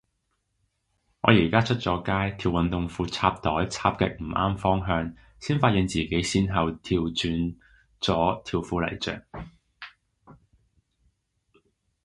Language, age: Cantonese, 30-39